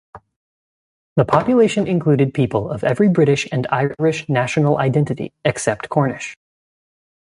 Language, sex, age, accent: English, male, 19-29, United States English